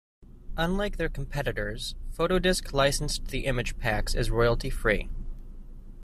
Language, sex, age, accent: English, male, 19-29, United States English